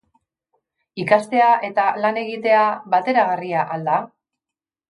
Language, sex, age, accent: Basque, female, 50-59, Mendebalekoa (Araba, Bizkaia, Gipuzkoako mendebaleko herri batzuk)